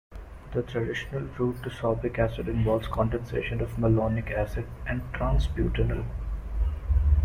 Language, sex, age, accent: English, male, 19-29, India and South Asia (India, Pakistan, Sri Lanka)